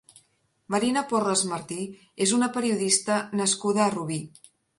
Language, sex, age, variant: Catalan, female, 50-59, Central